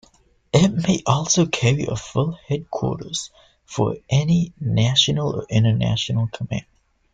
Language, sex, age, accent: English, male, under 19, United States English